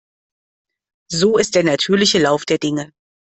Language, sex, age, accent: German, female, 50-59, Deutschland Deutsch